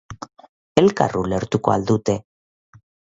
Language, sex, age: Basque, female, 40-49